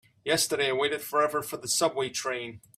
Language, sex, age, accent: English, male, 30-39, United States English